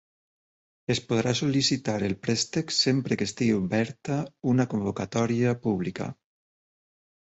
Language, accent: Catalan, valencià